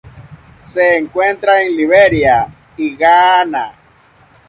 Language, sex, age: Spanish, male, 40-49